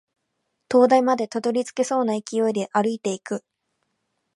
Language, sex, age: Japanese, female, 19-29